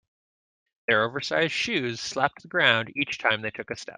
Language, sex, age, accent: English, male, 40-49, United States English